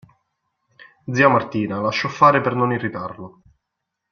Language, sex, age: Italian, male, 19-29